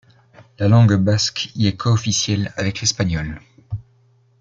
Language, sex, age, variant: French, male, 19-29, Français de métropole